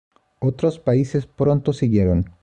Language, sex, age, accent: Spanish, male, 19-29, Chileno: Chile, Cuyo